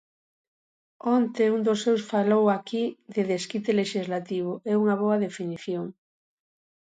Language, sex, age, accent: Galician, female, 40-49, Oriental (común en zona oriental)